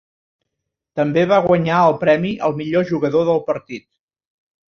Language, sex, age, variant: Catalan, male, 50-59, Central